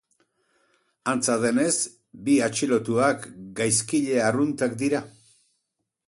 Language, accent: Basque, Erdialdekoa edo Nafarra (Gipuzkoa, Nafarroa)